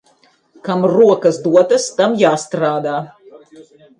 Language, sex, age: Latvian, female, 50-59